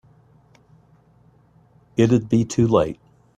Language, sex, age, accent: English, male, 60-69, United States English